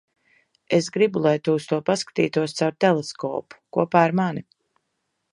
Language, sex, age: Latvian, female, 40-49